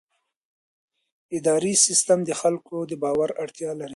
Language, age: Pashto, 30-39